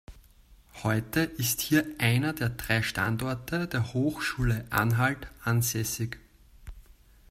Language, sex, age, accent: German, male, 19-29, Österreichisches Deutsch